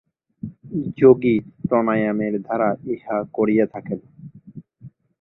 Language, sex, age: Bengali, male, 19-29